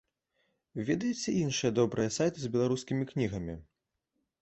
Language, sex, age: Belarusian, male, 19-29